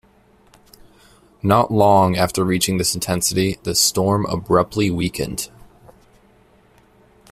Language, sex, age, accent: English, male, 19-29, United States English